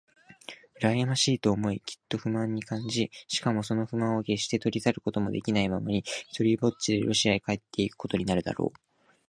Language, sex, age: Japanese, male, 19-29